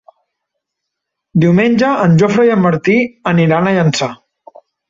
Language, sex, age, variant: Catalan, male, 30-39, Central